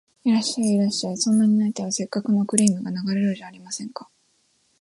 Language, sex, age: Japanese, female, 19-29